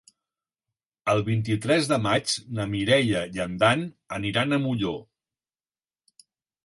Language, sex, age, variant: Catalan, male, 70-79, Septentrional